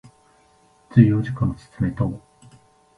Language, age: Japanese, 19-29